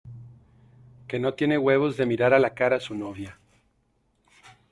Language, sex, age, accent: Spanish, male, 30-39, México